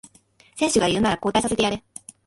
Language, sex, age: Japanese, female, 19-29